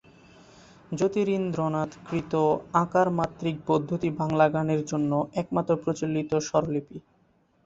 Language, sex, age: Bengali, male, 19-29